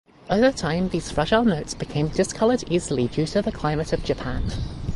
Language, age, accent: English, 19-29, England English